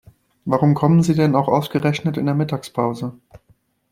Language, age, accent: German, 19-29, Deutschland Deutsch